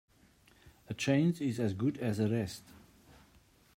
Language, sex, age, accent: English, male, 60-69, Southern African (South Africa, Zimbabwe, Namibia)